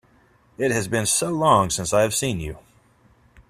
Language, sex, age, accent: English, male, 30-39, United States English